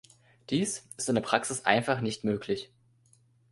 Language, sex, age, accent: German, male, 19-29, Deutschland Deutsch